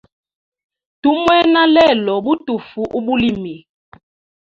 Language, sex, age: Hemba, female, 19-29